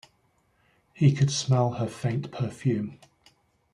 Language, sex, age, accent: English, male, 40-49, England English